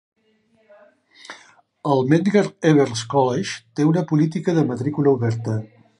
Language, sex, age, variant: Catalan, male, 70-79, Central